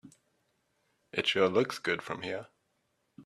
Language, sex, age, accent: English, male, 19-29, Southern African (South Africa, Zimbabwe, Namibia)